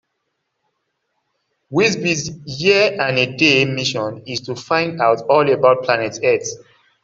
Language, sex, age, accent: English, male, 40-49, England English